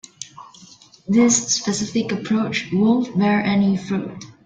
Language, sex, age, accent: English, female, 19-29, Malaysian English